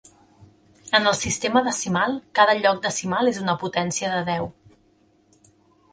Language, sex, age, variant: Catalan, female, 30-39, Central